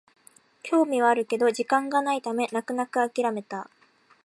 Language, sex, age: Japanese, female, 19-29